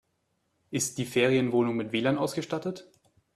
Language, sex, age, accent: German, male, 19-29, Deutschland Deutsch